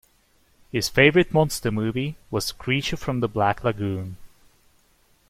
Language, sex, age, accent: English, male, 30-39, England English